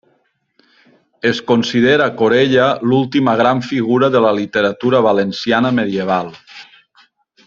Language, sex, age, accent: Catalan, male, 50-59, valencià